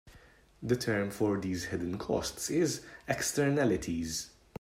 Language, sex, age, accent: English, male, 30-39, England English